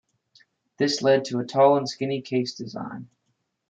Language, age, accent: English, 30-39, United States English